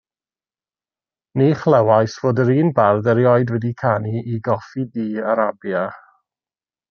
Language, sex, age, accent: Welsh, male, 30-39, Y Deyrnas Unedig Cymraeg